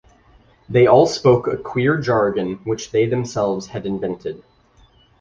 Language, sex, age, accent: English, male, 19-29, United States English